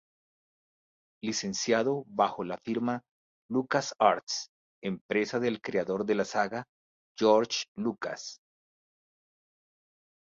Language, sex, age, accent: Spanish, male, 50-59, Andino-Pacífico: Colombia, Perú, Ecuador, oeste de Bolivia y Venezuela andina